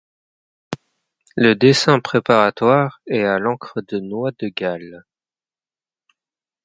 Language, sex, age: French, male, 30-39